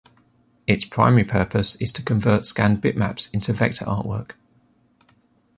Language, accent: English, England English